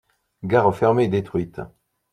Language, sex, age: French, male, 40-49